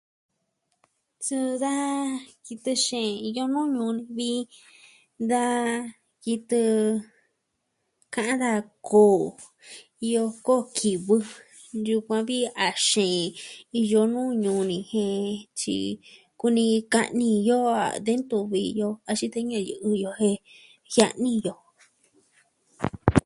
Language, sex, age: Southwestern Tlaxiaco Mixtec, female, 19-29